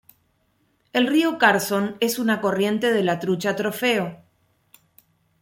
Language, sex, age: Spanish, female, 40-49